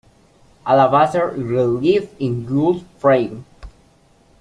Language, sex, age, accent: English, male, 19-29, United States English